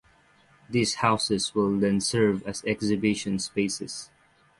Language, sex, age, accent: English, male, 30-39, United States English; Filipino